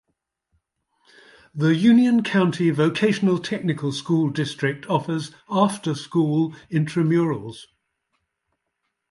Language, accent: English, England English